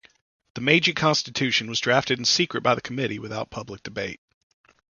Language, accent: English, United States English